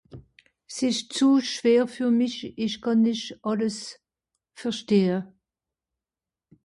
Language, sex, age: Swiss German, female, 60-69